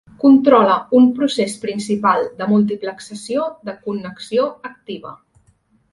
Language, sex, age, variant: Catalan, female, 19-29, Central